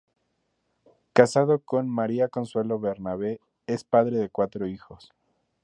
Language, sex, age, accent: Spanish, male, 19-29, México